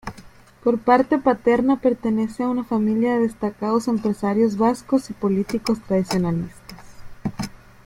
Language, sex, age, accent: Spanish, female, 19-29, México